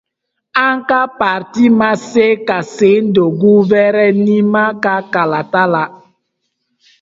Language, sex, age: Dyula, male, 19-29